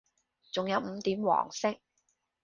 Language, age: Cantonese, 30-39